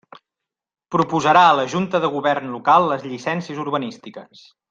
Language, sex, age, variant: Catalan, male, 40-49, Central